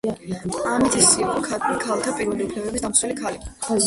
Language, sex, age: Georgian, female, under 19